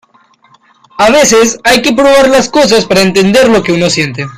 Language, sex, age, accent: Spanish, male, under 19, Andino-Pacífico: Colombia, Perú, Ecuador, oeste de Bolivia y Venezuela andina